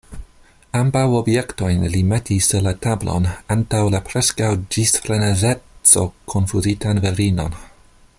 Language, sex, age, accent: Esperanto, male, 30-39, Internacia